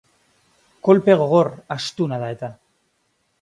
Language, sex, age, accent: Basque, male, under 19, Mendebalekoa (Araba, Bizkaia, Gipuzkoako mendebaleko herri batzuk)